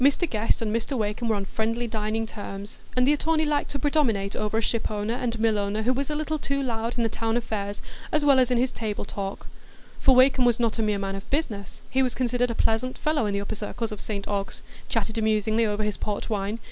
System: none